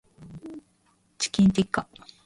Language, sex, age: Japanese, female, 50-59